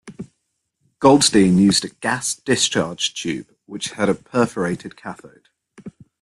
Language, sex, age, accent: English, male, 30-39, England English